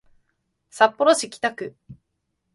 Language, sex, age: Japanese, female, 19-29